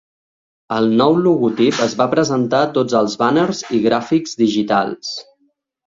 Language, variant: Catalan, Central